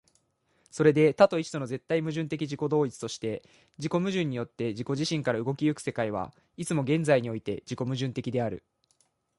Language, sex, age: Japanese, male, 19-29